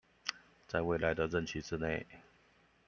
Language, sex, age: Chinese, male, 40-49